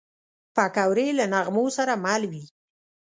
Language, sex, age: Pashto, female, 50-59